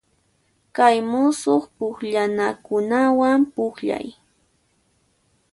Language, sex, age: Puno Quechua, female, 19-29